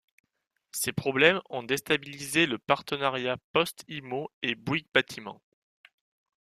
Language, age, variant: French, 19-29, Français de métropole